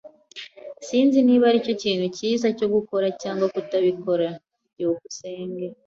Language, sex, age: Kinyarwanda, female, 19-29